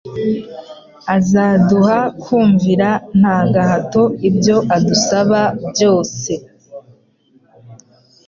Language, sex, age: Kinyarwanda, female, under 19